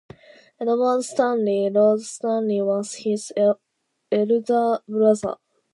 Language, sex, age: English, female, under 19